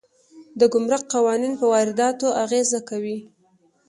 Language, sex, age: Pashto, female, 19-29